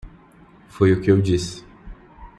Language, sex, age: Portuguese, male, 19-29